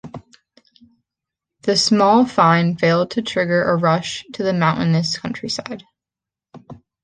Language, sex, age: English, female, 19-29